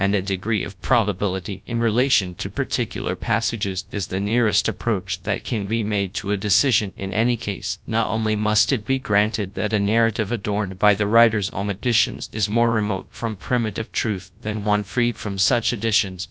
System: TTS, GradTTS